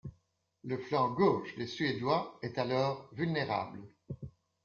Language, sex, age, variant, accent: French, female, 60-69, Français d'Europe, Français de Belgique